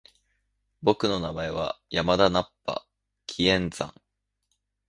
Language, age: Japanese, 19-29